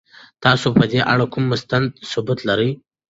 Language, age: Pashto, 19-29